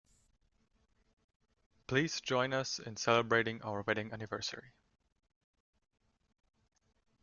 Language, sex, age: English, male, 19-29